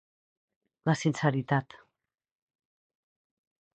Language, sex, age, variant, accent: Catalan, female, 40-49, Central, Camp de Tarragona